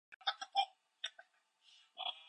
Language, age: Korean, 19-29